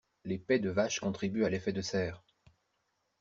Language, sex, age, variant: French, male, 50-59, Français de métropole